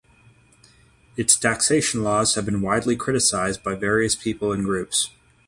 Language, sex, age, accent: English, male, 19-29, United States English